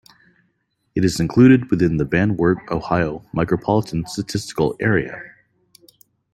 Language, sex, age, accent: English, male, 30-39, United States English